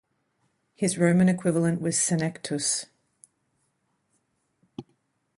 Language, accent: English, Australian English